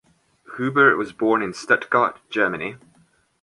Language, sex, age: English, male, 19-29